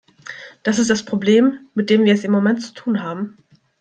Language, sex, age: German, female, 19-29